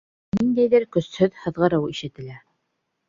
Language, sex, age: Bashkir, female, 30-39